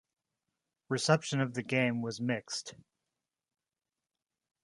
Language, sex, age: English, male, 30-39